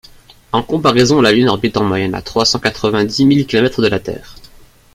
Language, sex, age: French, male, under 19